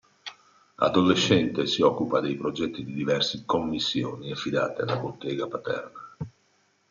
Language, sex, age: Italian, male, 50-59